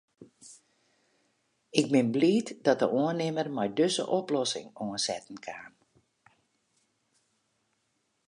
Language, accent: Western Frisian, Klaaifrysk